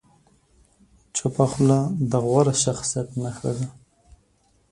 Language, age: Pashto, 19-29